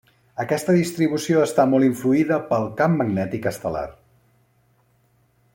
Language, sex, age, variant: Catalan, male, 40-49, Central